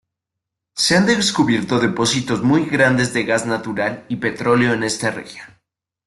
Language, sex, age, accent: Spanish, male, 19-29, México